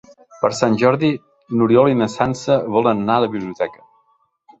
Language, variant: Catalan, Central